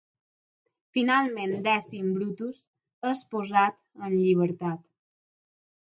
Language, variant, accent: Catalan, Balear, balear; mallorquí